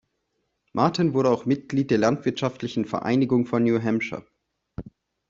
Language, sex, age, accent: German, male, 19-29, Deutschland Deutsch